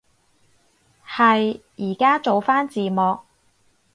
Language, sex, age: Cantonese, female, 19-29